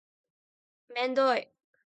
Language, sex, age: Japanese, female, 19-29